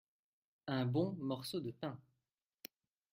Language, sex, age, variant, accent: French, male, 19-29, Français d'Europe, Français de Belgique